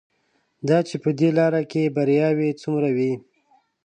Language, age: Pashto, 30-39